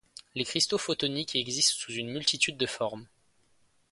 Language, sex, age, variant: French, male, 19-29, Français de métropole